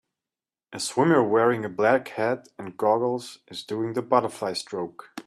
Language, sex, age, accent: English, male, 19-29, United States English